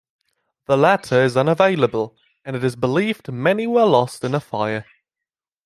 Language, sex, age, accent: English, male, 19-29, England English